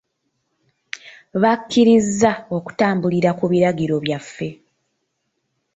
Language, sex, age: Ganda, female, 19-29